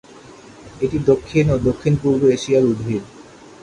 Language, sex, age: Bengali, male, 19-29